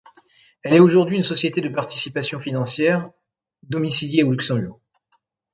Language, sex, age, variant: French, male, 50-59, Français de métropole